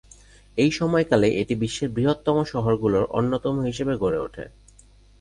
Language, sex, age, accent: Bengali, male, 19-29, Native